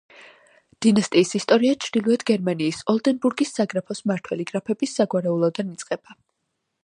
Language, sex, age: Georgian, female, 19-29